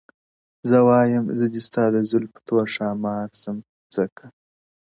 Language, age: Pashto, 19-29